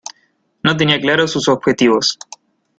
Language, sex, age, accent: Spanish, male, 19-29, Rioplatense: Argentina, Uruguay, este de Bolivia, Paraguay